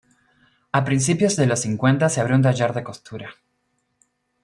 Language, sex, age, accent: Spanish, male, 19-29, Rioplatense: Argentina, Uruguay, este de Bolivia, Paraguay